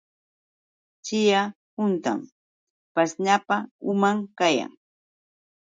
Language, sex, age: Yauyos Quechua, female, 60-69